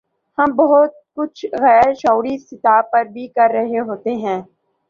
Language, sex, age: Urdu, male, 19-29